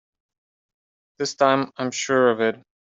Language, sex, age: English, male, 19-29